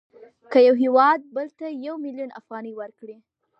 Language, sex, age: Pashto, female, under 19